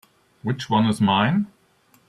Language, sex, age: English, male, 40-49